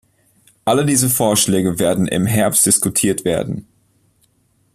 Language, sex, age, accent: German, male, 19-29, Deutschland Deutsch